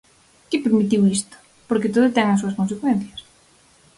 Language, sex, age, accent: Galician, female, 19-29, Central (gheada)